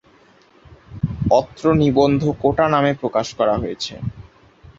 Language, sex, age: Bengali, male, under 19